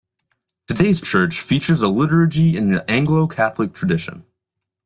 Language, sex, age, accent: English, male, 19-29, United States English